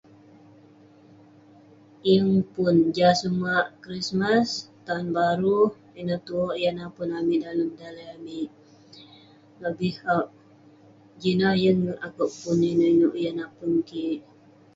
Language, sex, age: Western Penan, female, 19-29